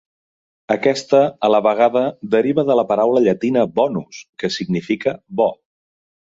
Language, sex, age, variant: Catalan, male, 30-39, Central